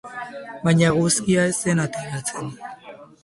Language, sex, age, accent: Basque, female, 19-29, Mendebalekoa (Araba, Bizkaia, Gipuzkoako mendebaleko herri batzuk)